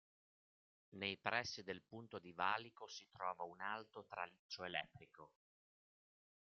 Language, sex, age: Italian, male, 50-59